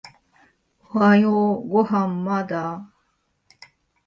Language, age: Japanese, 30-39